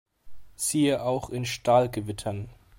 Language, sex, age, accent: German, male, 19-29, Deutschland Deutsch